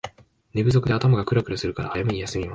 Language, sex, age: Japanese, male, under 19